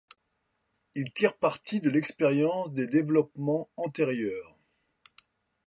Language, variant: French, Français de métropole